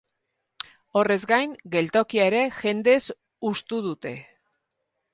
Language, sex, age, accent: Basque, female, 50-59, Erdialdekoa edo Nafarra (Gipuzkoa, Nafarroa)